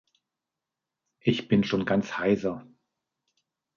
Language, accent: German, Deutschland Deutsch